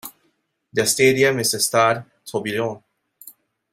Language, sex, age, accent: English, male, 19-29, Singaporean English